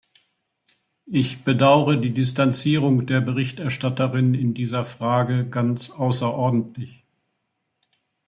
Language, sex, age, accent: German, male, 60-69, Deutschland Deutsch